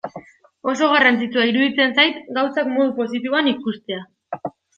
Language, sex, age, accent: Basque, male, under 19, Mendebalekoa (Araba, Bizkaia, Gipuzkoako mendebaleko herri batzuk)